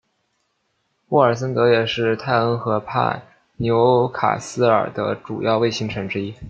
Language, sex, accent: Chinese, male, 出生地：湖北省